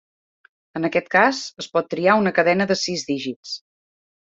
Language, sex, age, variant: Catalan, female, 40-49, Central